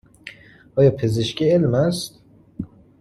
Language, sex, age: Persian, male, 19-29